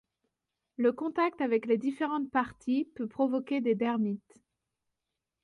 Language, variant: French, Français de métropole